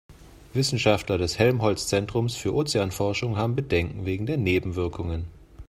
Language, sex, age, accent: German, male, 40-49, Deutschland Deutsch